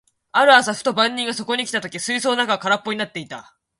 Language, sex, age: Japanese, female, 19-29